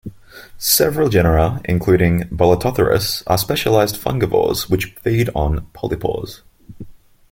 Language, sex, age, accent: English, male, 19-29, Australian English